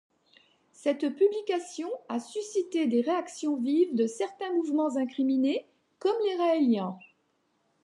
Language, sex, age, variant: French, female, 50-59, Français de métropole